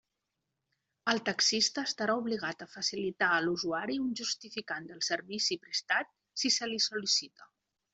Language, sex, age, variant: Catalan, female, 50-59, Nord-Occidental